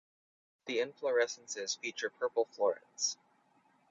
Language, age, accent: English, 19-29, United States English